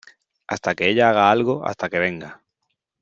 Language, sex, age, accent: Spanish, male, 19-29, España: Sur peninsular (Andalucia, Extremadura, Murcia)